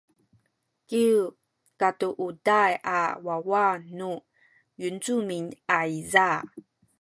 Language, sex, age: Sakizaya, female, 30-39